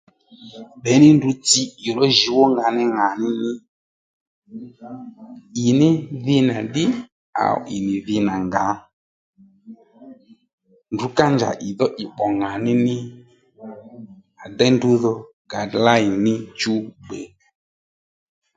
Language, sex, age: Lendu, male, 30-39